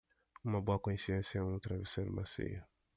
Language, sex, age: Portuguese, male, 30-39